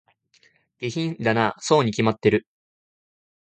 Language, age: Japanese, 19-29